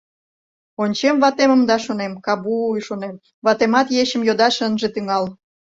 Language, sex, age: Mari, female, 30-39